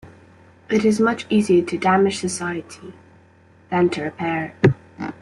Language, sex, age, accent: English, female, under 19, England English